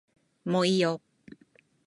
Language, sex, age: Japanese, female, 40-49